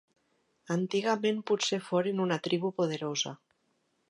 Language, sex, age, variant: Catalan, female, 50-59, Central